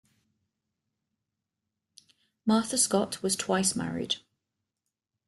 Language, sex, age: English, female, 30-39